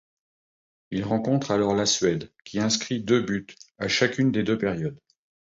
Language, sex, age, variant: French, male, 50-59, Français de métropole